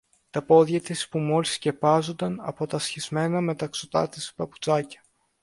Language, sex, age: Greek, male, under 19